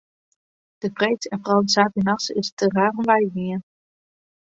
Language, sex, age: Western Frisian, female, under 19